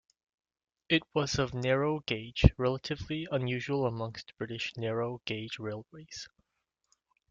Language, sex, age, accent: English, male, 19-29, United States English